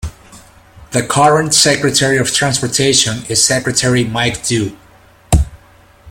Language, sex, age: English, male, 40-49